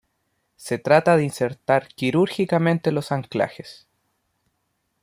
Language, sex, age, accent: Spanish, male, 19-29, Chileno: Chile, Cuyo